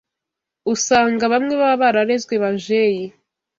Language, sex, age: Kinyarwanda, female, 19-29